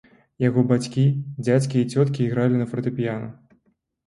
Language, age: Belarusian, 19-29